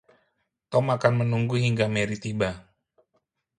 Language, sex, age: Indonesian, male, 40-49